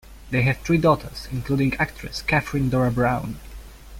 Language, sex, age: English, male, 19-29